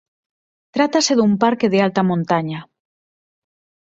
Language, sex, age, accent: Galician, female, 19-29, Normativo (estándar)